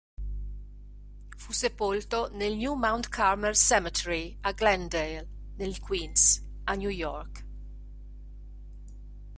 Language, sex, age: Italian, female, 50-59